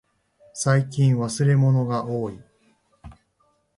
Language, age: Japanese, 40-49